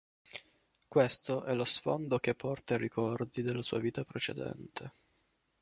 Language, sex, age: Italian, male, 19-29